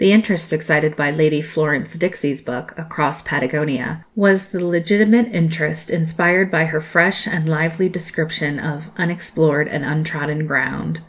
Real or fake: real